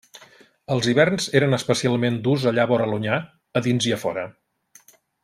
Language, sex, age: Catalan, male, 50-59